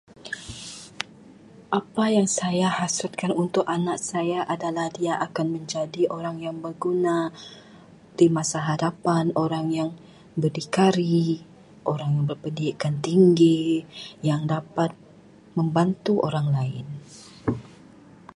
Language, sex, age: Malay, female, 40-49